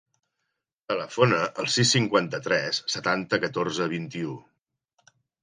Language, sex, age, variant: Catalan, male, 40-49, Central